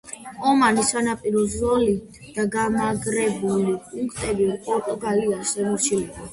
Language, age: Georgian, 19-29